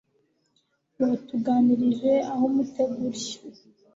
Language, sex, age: Kinyarwanda, female, 19-29